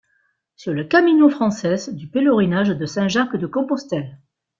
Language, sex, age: French, female, 60-69